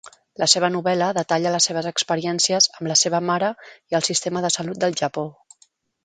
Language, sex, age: Catalan, female, 40-49